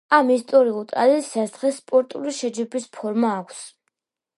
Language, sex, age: Georgian, female, under 19